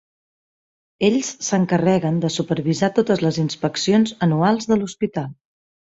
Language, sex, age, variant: Catalan, female, 30-39, Central